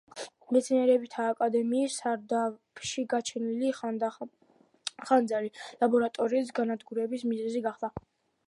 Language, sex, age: Georgian, female, under 19